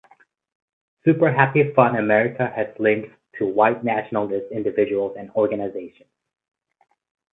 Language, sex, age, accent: English, male, 30-39, Canadian English